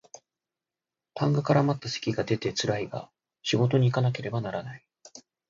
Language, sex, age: Japanese, male, 19-29